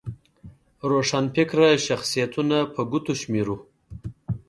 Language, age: Pashto, 30-39